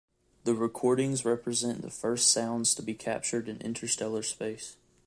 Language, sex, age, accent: English, male, 19-29, United States English